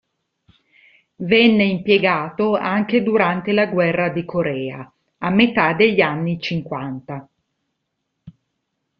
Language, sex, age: Italian, female, 40-49